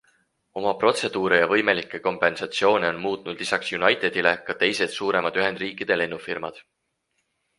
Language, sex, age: Estonian, male, 19-29